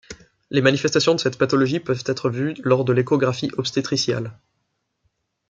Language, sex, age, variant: French, male, 19-29, Français de métropole